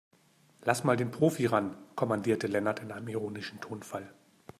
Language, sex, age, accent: German, male, 50-59, Deutschland Deutsch